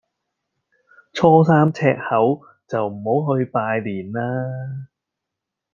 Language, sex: Cantonese, male